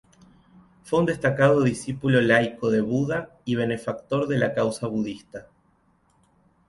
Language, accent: Spanish, Rioplatense: Argentina, Uruguay, este de Bolivia, Paraguay